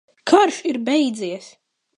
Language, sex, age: Latvian, male, under 19